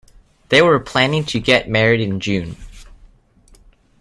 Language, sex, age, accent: English, male, under 19, United States English